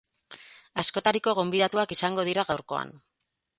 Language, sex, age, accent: Basque, female, 30-39, Mendebalekoa (Araba, Bizkaia, Gipuzkoako mendebaleko herri batzuk)